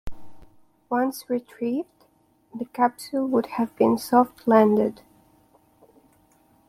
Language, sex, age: English, female, 19-29